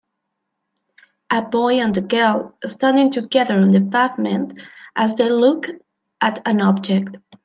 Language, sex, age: English, female, 19-29